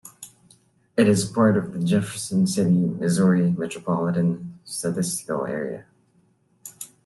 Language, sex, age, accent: English, female, 19-29, Filipino